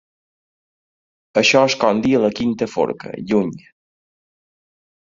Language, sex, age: Catalan, male, 50-59